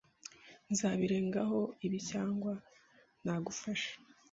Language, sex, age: Kinyarwanda, female, 50-59